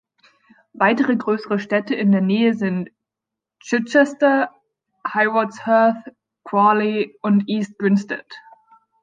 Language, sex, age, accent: German, female, 19-29, Deutschland Deutsch